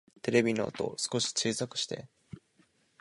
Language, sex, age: Japanese, male, 19-29